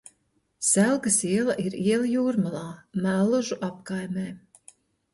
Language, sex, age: Latvian, female, 50-59